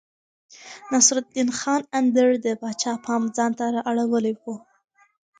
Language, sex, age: Pashto, female, 19-29